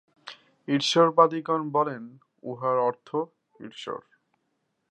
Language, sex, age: Bengali, male, 19-29